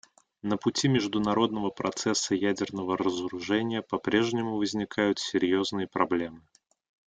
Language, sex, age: Russian, male, 30-39